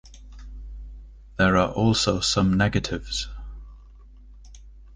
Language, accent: English, England English